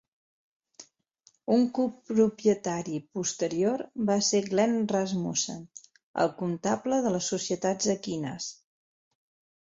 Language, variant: Catalan, Central